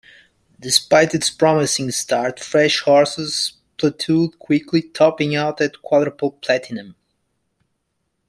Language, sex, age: English, male, 30-39